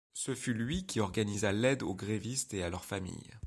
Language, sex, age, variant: French, male, 30-39, Français de métropole